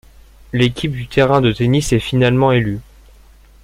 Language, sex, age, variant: French, male, under 19, Français de métropole